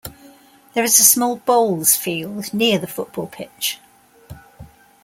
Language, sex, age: English, female, 60-69